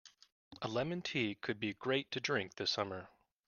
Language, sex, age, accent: English, male, 30-39, United States English